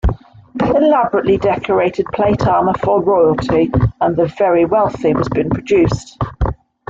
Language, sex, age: English, female, 50-59